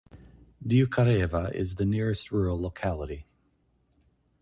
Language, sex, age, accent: English, male, 40-49, United States English